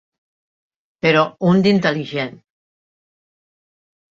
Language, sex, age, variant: Catalan, female, 60-69, Central